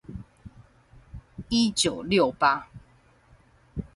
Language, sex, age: Chinese, female, 40-49